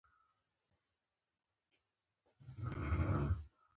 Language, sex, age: Pashto, female, 30-39